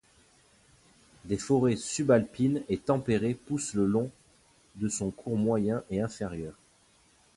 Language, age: French, 30-39